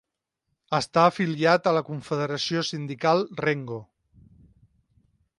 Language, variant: Catalan, Central